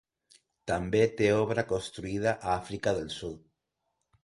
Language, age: Catalan, 40-49